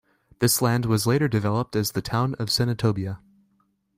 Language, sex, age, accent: English, male, 19-29, United States English